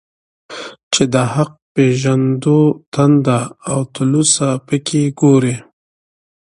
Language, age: Pashto, 30-39